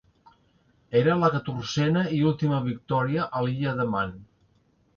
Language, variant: Catalan, Central